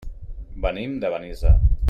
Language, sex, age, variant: Catalan, male, 40-49, Central